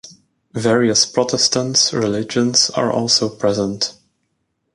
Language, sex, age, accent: English, male, 19-29, England English